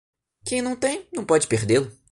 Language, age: Portuguese, under 19